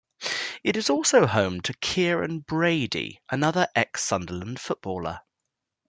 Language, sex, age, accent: English, male, 19-29, England English